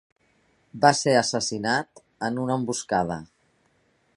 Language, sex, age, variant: Catalan, female, 50-59, Central